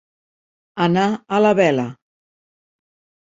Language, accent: Catalan, Barceloní